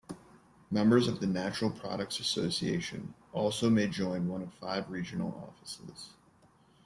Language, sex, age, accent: English, male, 19-29, United States English